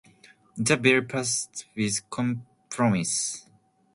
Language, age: English, 19-29